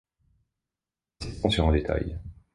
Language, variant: French, Français de métropole